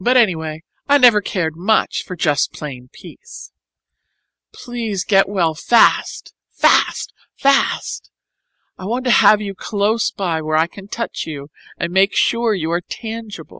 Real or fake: real